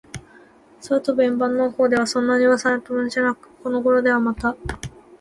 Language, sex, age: Japanese, female, 19-29